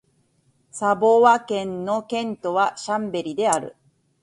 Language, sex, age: Japanese, female, 40-49